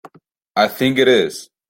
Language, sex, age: English, male, 19-29